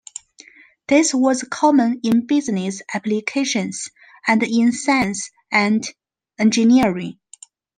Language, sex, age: English, female, 30-39